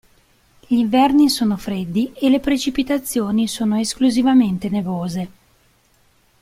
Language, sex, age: Italian, female, 40-49